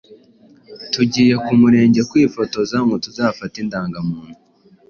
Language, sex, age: Kinyarwanda, male, 19-29